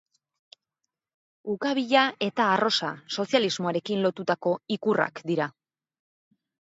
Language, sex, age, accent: Basque, female, 19-29, Erdialdekoa edo Nafarra (Gipuzkoa, Nafarroa)